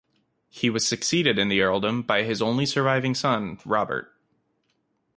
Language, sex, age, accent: English, male, 19-29, United States English